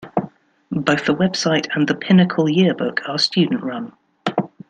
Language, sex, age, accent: English, female, 30-39, England English